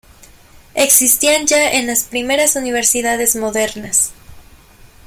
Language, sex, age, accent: Spanish, female, 19-29, México